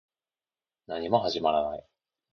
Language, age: Japanese, 30-39